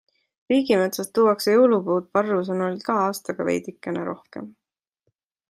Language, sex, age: Estonian, female, 19-29